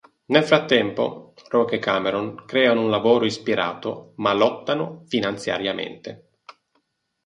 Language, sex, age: Italian, male, 40-49